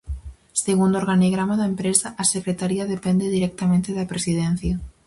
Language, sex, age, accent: Galician, female, under 19, Central (gheada)